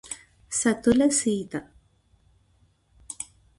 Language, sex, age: Telugu, female, 30-39